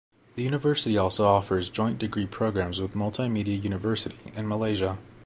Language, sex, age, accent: English, male, 30-39, United States English